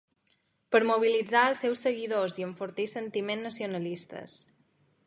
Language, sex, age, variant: Catalan, female, 19-29, Balear